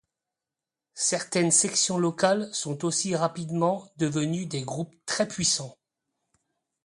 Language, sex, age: French, male, 30-39